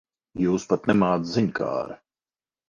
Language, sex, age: Latvian, male, 50-59